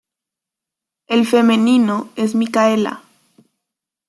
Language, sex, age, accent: Spanish, female, under 19, Rioplatense: Argentina, Uruguay, este de Bolivia, Paraguay